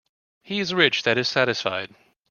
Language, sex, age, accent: English, male, 30-39, United States English